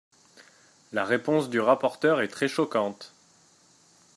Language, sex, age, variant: French, male, 30-39, Français de métropole